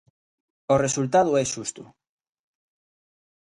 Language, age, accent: Galician, 19-29, Normativo (estándar)